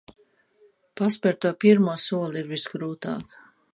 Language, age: Latvian, 60-69